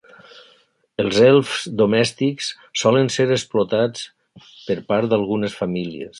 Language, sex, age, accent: Catalan, male, 60-69, valencià